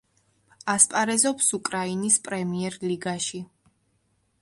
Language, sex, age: Georgian, female, 19-29